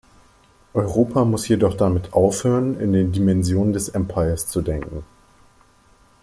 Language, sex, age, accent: German, male, 30-39, Deutschland Deutsch